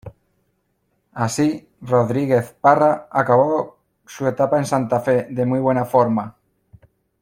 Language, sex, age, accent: Spanish, male, 30-39, España: Centro-Sur peninsular (Madrid, Toledo, Castilla-La Mancha)